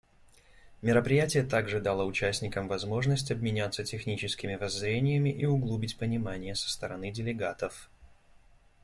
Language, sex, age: Russian, male, 30-39